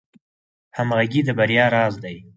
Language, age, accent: Pashto, 19-29, پکتیا ولایت، احمدزی